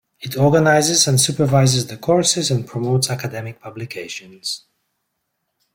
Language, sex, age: English, male, 40-49